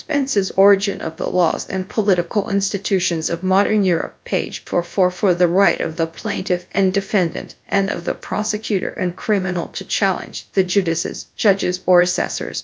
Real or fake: fake